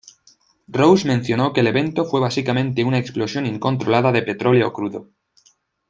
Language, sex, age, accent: Spanish, male, 19-29, España: Centro-Sur peninsular (Madrid, Toledo, Castilla-La Mancha)